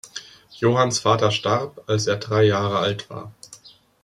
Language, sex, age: German, male, 30-39